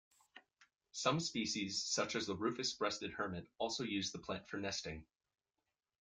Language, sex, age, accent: English, male, 19-29, United States English